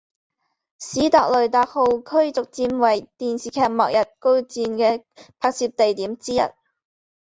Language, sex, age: Chinese, female, 19-29